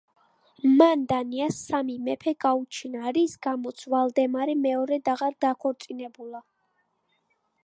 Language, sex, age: Georgian, female, 19-29